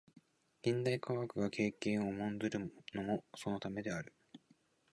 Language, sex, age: Japanese, male, 19-29